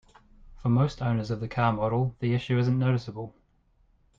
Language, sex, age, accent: English, male, 19-29, New Zealand English